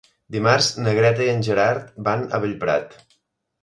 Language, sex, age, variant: Catalan, male, 19-29, Central